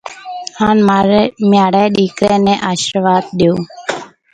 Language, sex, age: Marwari (Pakistan), female, 19-29